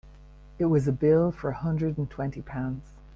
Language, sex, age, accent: English, female, 50-59, Irish English